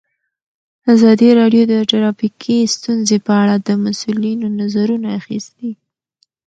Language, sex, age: Pashto, female, under 19